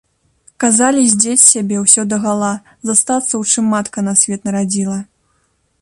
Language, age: Belarusian, 19-29